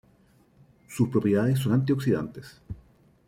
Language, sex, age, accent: Spanish, male, 40-49, Chileno: Chile, Cuyo